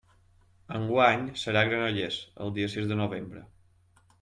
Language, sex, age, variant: Catalan, male, 30-39, Balear